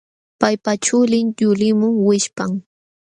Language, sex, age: Jauja Wanca Quechua, female, 19-29